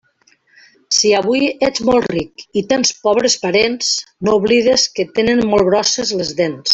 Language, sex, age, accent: Catalan, female, 50-59, valencià